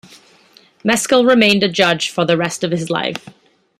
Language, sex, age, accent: English, female, 30-39, England English